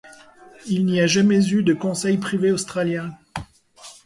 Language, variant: French, Français de métropole